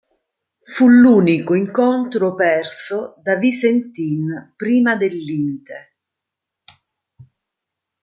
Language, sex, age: Italian, female, 50-59